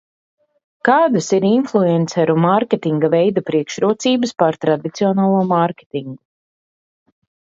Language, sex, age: Latvian, female, 40-49